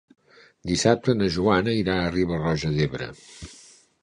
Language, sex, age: Catalan, male, 60-69